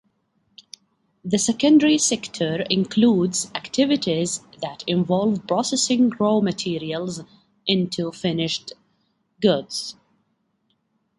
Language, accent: English, United States English